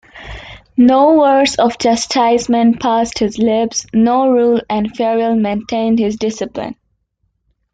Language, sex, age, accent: English, male, 19-29, United States English